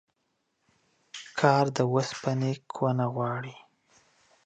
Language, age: Pashto, 19-29